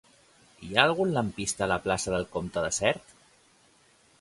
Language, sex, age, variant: Catalan, male, 30-39, Central